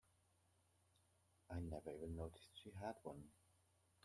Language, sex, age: English, male, 40-49